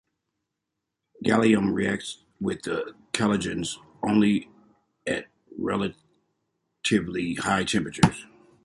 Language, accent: English, United States English